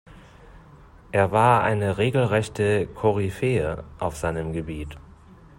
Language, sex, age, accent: German, male, 30-39, Deutschland Deutsch